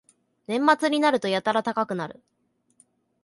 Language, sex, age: Japanese, male, 19-29